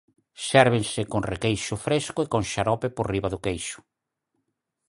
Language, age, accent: Galician, 60-69, Normativo (estándar)